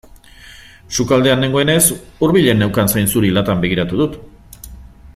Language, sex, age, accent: Basque, male, 50-59, Mendebalekoa (Araba, Bizkaia, Gipuzkoako mendebaleko herri batzuk)